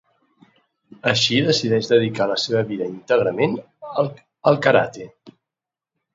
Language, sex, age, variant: Catalan, male, 30-39, Central